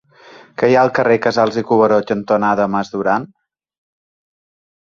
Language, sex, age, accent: Catalan, male, 40-49, balear; central